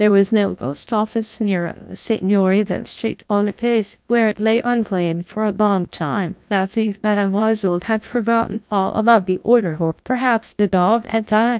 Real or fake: fake